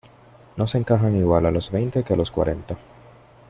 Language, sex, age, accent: Spanish, male, 30-39, Caribe: Cuba, Venezuela, Puerto Rico, República Dominicana, Panamá, Colombia caribeña, México caribeño, Costa del golfo de México